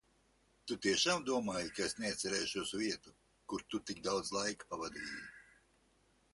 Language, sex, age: Latvian, male, 50-59